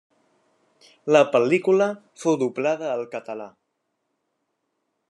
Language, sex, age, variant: Catalan, male, under 19, Central